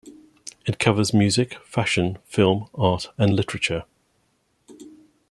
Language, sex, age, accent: English, male, 50-59, England English